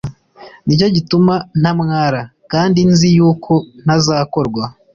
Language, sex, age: Kinyarwanda, male, 19-29